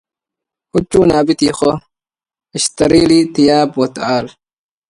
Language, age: Arabic, 19-29